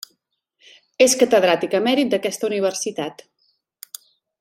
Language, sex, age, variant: Catalan, female, 30-39, Central